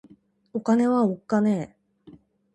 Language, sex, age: Japanese, female, 19-29